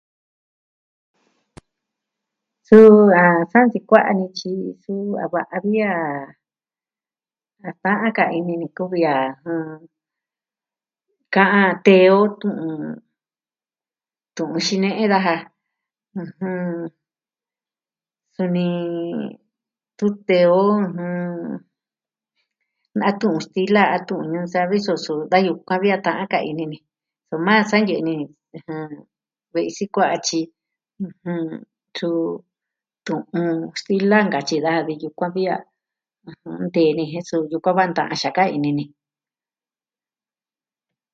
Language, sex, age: Southwestern Tlaxiaco Mixtec, female, 60-69